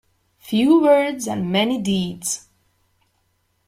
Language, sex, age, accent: English, female, 30-39, United States English